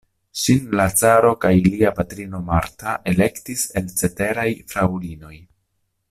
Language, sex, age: Esperanto, male, 30-39